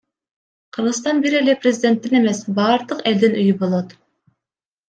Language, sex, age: Kyrgyz, female, 19-29